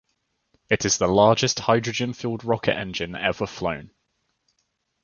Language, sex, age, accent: English, male, 19-29, England English